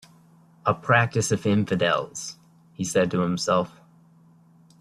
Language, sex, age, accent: English, male, 19-29, United States English